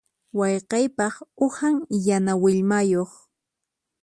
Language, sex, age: Puno Quechua, female, 19-29